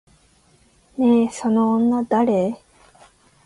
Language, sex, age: Japanese, female, 19-29